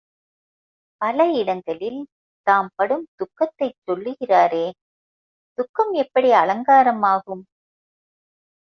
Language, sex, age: Tamil, female, 50-59